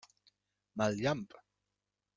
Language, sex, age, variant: Catalan, male, 30-39, Central